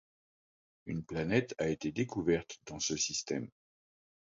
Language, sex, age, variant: French, male, 50-59, Français de métropole